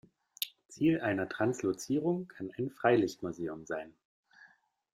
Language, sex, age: German, male, 30-39